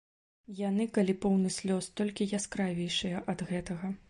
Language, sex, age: Belarusian, female, 30-39